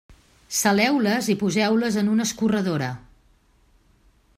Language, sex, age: Catalan, female, 50-59